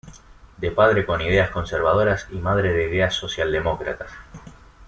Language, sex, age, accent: Spanish, male, 19-29, Rioplatense: Argentina, Uruguay, este de Bolivia, Paraguay